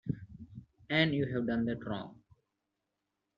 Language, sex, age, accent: English, male, 19-29, India and South Asia (India, Pakistan, Sri Lanka)